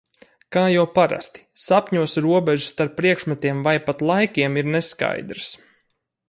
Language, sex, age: Latvian, male, 30-39